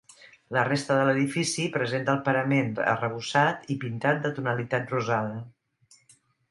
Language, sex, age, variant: Catalan, female, 60-69, Central